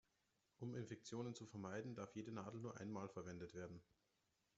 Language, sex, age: German, male, 30-39